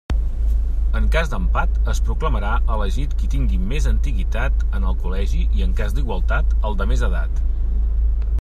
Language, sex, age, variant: Catalan, male, 40-49, Central